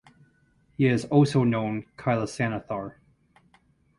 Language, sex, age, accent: English, male, 40-49, United States English